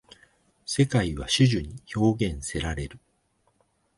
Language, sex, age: Japanese, male, 50-59